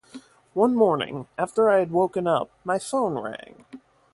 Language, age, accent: English, 19-29, United States English